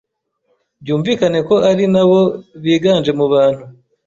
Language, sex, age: Kinyarwanda, male, 19-29